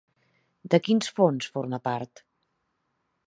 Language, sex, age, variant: Catalan, female, 40-49, Central